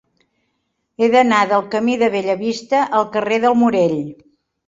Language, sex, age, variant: Catalan, female, 70-79, Central